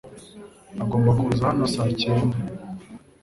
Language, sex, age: Kinyarwanda, male, 19-29